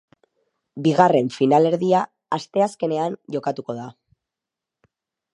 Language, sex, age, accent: Basque, female, 30-39, Mendebalekoa (Araba, Bizkaia, Gipuzkoako mendebaleko herri batzuk)